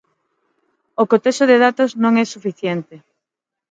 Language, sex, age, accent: Galician, female, 30-39, Normativo (estándar); Neofalante